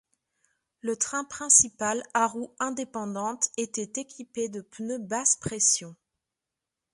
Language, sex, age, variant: French, female, 30-39, Français de métropole